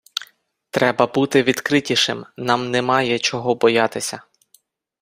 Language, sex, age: Ukrainian, male, 30-39